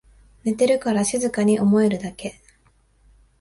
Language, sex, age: Japanese, female, 19-29